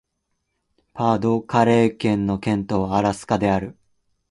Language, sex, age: Japanese, male, 19-29